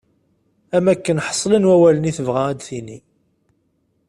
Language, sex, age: Kabyle, male, 30-39